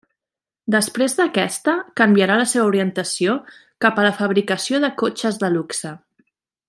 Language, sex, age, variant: Catalan, female, 30-39, Central